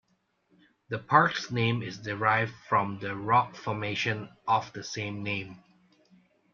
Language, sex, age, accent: English, male, 40-49, Malaysian English